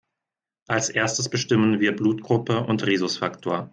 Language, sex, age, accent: German, male, 30-39, Deutschland Deutsch